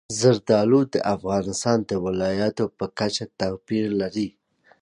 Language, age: Pashto, 30-39